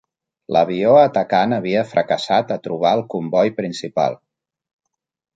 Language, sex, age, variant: Catalan, male, 40-49, Central